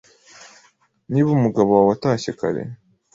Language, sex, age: Kinyarwanda, male, 30-39